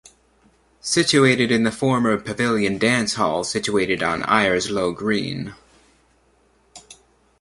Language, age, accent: English, 19-29, United States English